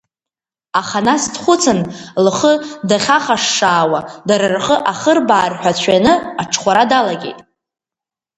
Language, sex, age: Abkhazian, female, under 19